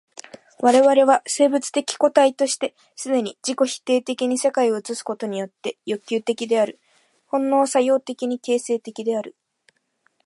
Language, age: Japanese, 19-29